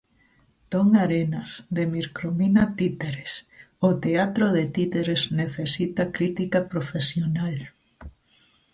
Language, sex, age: Galician, female, 40-49